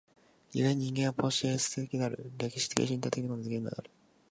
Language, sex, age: Japanese, male, 19-29